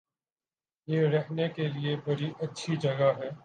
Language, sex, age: Urdu, male, 19-29